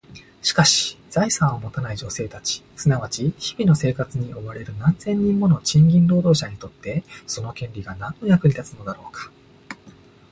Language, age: Japanese, 19-29